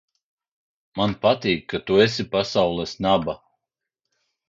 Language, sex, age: Latvian, male, 40-49